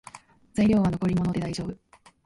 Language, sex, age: Japanese, female, 19-29